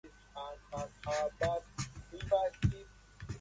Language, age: English, 19-29